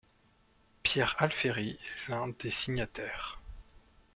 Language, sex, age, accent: French, male, 30-39, Français de l'ouest de la France